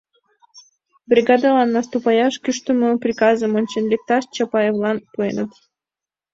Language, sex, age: Mari, female, 19-29